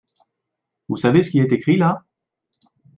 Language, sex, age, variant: French, male, 40-49, Français de métropole